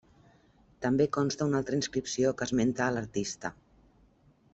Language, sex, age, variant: Catalan, female, 50-59, Central